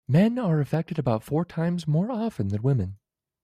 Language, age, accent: English, 19-29, United States English